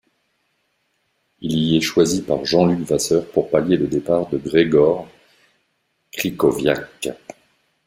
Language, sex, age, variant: French, male, 50-59, Français de métropole